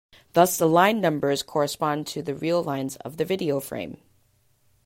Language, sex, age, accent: English, female, 30-39, United States English